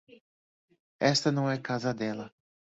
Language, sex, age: Portuguese, male, 30-39